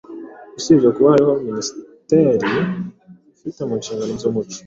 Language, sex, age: Kinyarwanda, male, 19-29